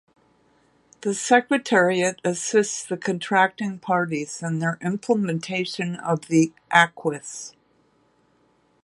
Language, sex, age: English, female, 60-69